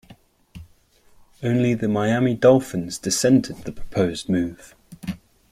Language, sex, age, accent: English, male, 19-29, England English